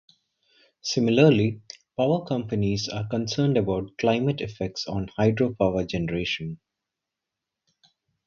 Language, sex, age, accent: English, male, 30-39, India and South Asia (India, Pakistan, Sri Lanka)